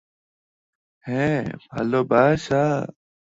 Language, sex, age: Bengali, male, 19-29